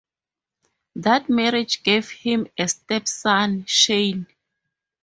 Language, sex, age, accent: English, female, 30-39, Southern African (South Africa, Zimbabwe, Namibia)